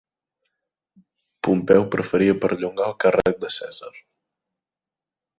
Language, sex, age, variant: Catalan, male, 19-29, Central